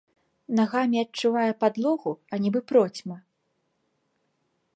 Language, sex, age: Belarusian, female, 19-29